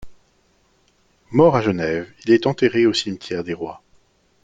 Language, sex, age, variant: French, male, 30-39, Français de métropole